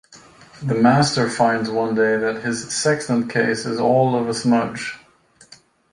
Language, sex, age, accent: English, male, 30-39, United States English